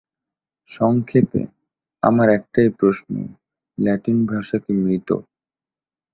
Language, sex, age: Bengali, male, 19-29